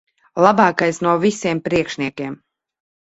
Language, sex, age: Latvian, female, 30-39